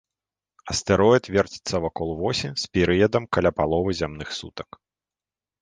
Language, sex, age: Belarusian, male, 30-39